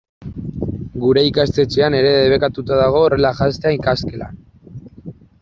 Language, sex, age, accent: Basque, male, 19-29, Mendebalekoa (Araba, Bizkaia, Gipuzkoako mendebaleko herri batzuk)